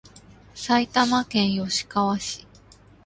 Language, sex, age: Japanese, female, 30-39